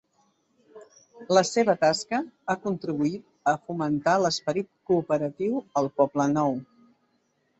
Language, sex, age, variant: Catalan, female, 50-59, Central